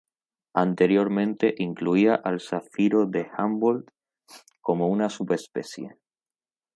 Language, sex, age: Spanish, male, 19-29